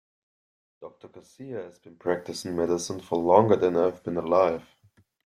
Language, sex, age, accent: English, male, 19-29, United States English